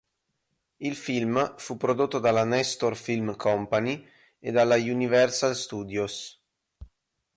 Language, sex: Italian, male